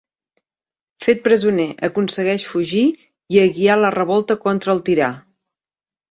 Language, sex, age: Catalan, female, 40-49